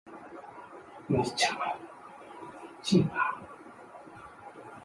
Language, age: Chinese, 30-39